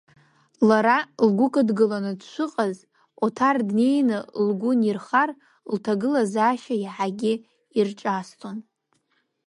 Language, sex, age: Abkhazian, female, under 19